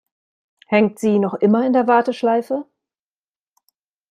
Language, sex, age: German, female, 50-59